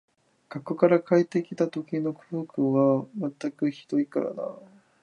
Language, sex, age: Japanese, male, 19-29